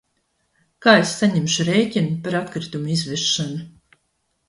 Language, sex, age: Latvian, female, 60-69